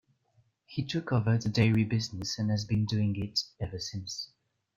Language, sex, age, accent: English, male, 19-29, England English